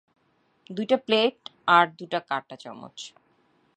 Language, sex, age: Bengali, female, 30-39